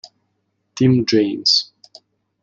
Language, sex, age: Italian, male, 40-49